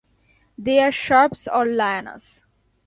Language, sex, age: English, female, 19-29